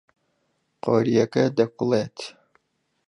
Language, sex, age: Central Kurdish, male, 30-39